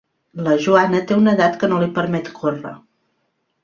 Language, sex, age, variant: Catalan, female, 30-39, Central